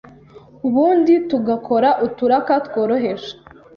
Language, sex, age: Kinyarwanda, female, 19-29